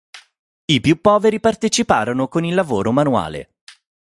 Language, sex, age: Italian, male, 30-39